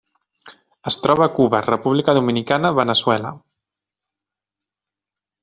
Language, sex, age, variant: Catalan, male, 30-39, Central